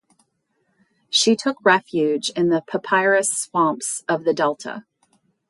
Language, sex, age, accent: English, female, 50-59, United States English